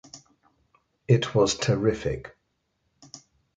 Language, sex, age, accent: English, male, 70-79, England English